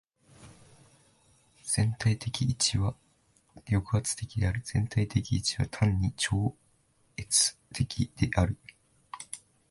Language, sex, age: Japanese, male, 19-29